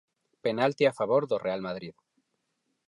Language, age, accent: Galician, 40-49, Normativo (estándar); Neofalante